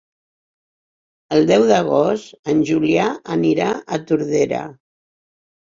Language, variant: Catalan, Central